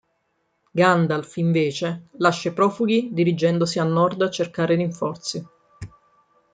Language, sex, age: Italian, female, 30-39